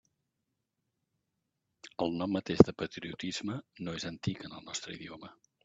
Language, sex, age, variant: Catalan, male, 50-59, Central